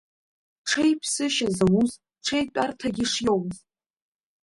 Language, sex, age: Abkhazian, female, under 19